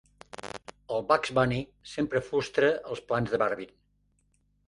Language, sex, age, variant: Catalan, male, 80-89, Central